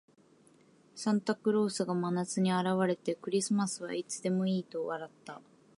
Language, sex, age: Japanese, female, 19-29